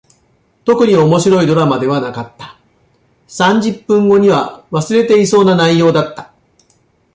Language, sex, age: Japanese, male, 50-59